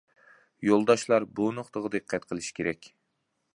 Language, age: Uyghur, 19-29